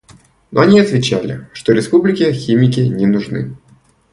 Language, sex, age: Russian, male, 19-29